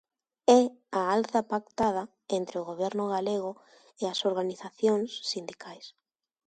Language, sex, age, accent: Galician, female, 19-29, Normativo (estándar)